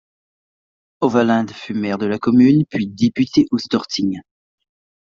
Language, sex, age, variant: French, male, 40-49, Français de métropole